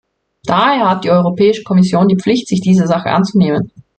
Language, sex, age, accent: German, female, 19-29, Österreichisches Deutsch